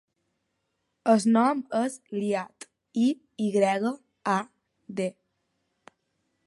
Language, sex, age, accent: Catalan, female, 19-29, balear; valencià; menorquí